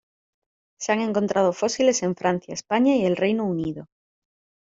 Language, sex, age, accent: Spanish, female, 30-39, España: Norte peninsular (Asturias, Castilla y León, Cantabria, País Vasco, Navarra, Aragón, La Rioja, Guadalajara, Cuenca)